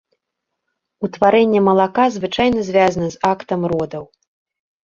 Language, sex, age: Belarusian, female, 30-39